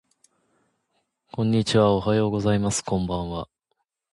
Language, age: Japanese, 19-29